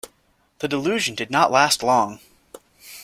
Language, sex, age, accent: English, male, 19-29, United States English